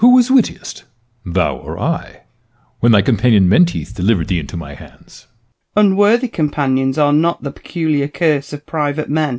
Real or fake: real